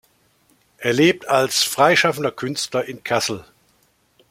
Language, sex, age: German, male, 60-69